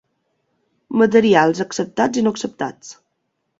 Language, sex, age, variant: Catalan, female, 19-29, Balear